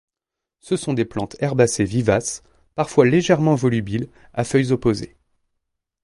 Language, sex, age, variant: French, male, 30-39, Français de métropole